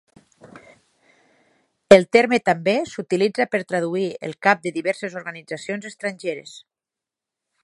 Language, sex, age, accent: Catalan, female, 50-59, Ebrenc